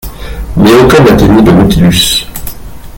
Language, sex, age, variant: French, male, 40-49, Français de métropole